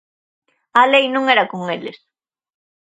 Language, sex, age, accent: Galician, female, 30-39, Central (gheada)